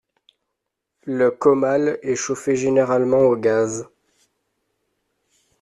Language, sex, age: French, male, 19-29